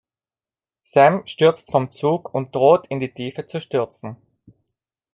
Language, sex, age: German, male, 30-39